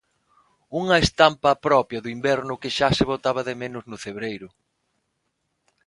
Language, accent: Galician, Normativo (estándar); Neofalante